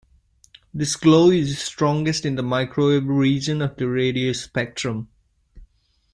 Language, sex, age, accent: English, male, 19-29, India and South Asia (India, Pakistan, Sri Lanka)